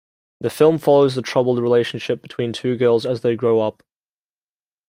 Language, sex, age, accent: English, male, 19-29, Australian English